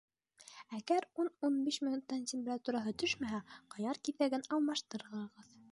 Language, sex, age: Bashkir, female, under 19